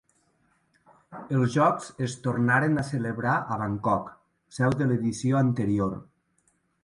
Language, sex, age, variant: Catalan, male, 30-39, Nord-Occidental